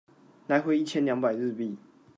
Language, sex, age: Chinese, male, 19-29